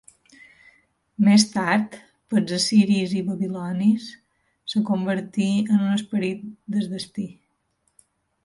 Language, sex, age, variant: Catalan, female, 40-49, Balear